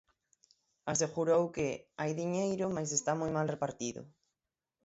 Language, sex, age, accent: Galician, male, 19-29, Atlántico (seseo e gheada); Normativo (estándar)